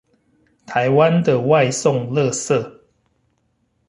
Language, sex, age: Chinese, male, 40-49